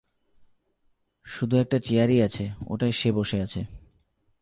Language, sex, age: Bengali, male, 19-29